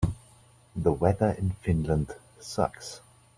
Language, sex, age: English, male, 40-49